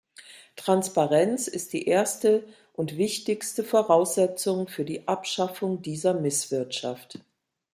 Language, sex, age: German, female, 50-59